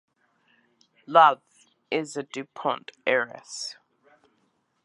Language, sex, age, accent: English, female, 50-59, Australian English